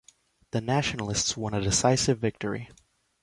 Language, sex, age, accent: English, male, 19-29, United States English